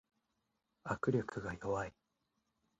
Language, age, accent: Japanese, 19-29, 標準語